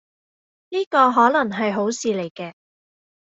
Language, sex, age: Cantonese, female, 19-29